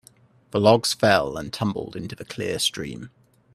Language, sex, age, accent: English, male, 30-39, England English